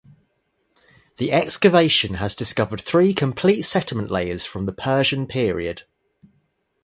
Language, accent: English, England English